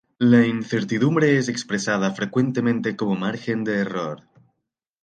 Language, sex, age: Spanish, male, 19-29